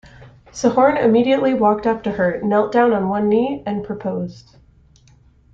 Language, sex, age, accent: English, female, 19-29, United States English